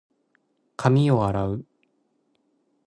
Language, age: Japanese, 19-29